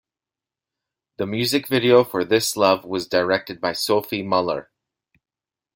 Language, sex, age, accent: English, male, 30-39, Canadian English